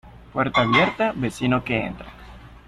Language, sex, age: Spanish, male, 30-39